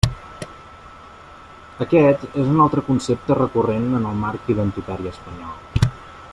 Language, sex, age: Catalan, male, 19-29